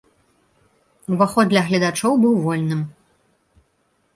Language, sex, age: Belarusian, female, 19-29